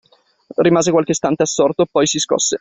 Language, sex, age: Italian, male, 19-29